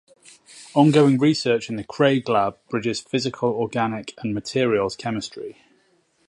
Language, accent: English, England English